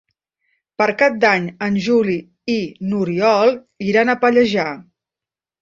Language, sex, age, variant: Catalan, female, 50-59, Central